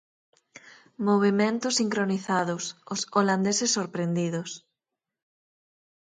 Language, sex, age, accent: Galician, female, 30-39, Normativo (estándar)